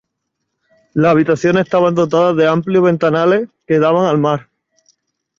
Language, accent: Spanish, España: Sur peninsular (Andalucia, Extremadura, Murcia)